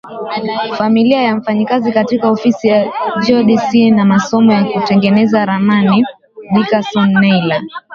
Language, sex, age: Swahili, female, 19-29